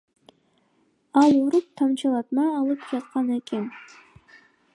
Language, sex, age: Kyrgyz, female, under 19